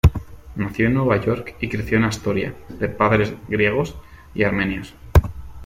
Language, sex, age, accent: Spanish, male, 19-29, España: Centro-Sur peninsular (Madrid, Toledo, Castilla-La Mancha)